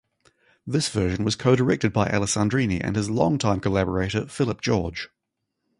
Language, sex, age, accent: English, male, 30-39, New Zealand English